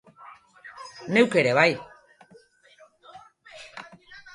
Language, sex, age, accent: Basque, female, 40-49, Erdialdekoa edo Nafarra (Gipuzkoa, Nafarroa)